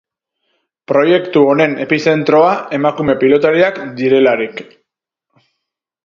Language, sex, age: Basque, male, 30-39